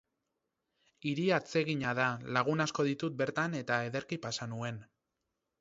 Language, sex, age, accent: Basque, male, 30-39, Mendebalekoa (Araba, Bizkaia, Gipuzkoako mendebaleko herri batzuk)